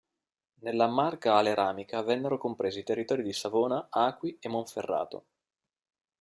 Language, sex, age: Italian, male, 30-39